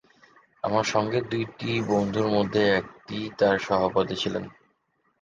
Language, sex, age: Bengali, male, 19-29